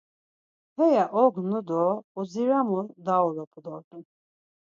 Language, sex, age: Laz, female, 40-49